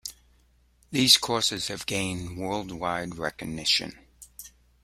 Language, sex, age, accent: English, male, 50-59, United States English